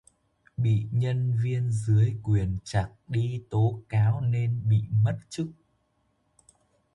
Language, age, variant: Vietnamese, 19-29, Hà Nội